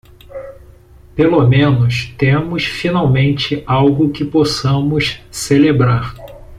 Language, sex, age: Portuguese, male, 40-49